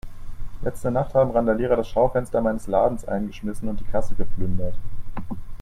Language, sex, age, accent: German, male, 19-29, Deutschland Deutsch